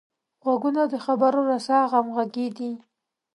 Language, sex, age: Pashto, female, 19-29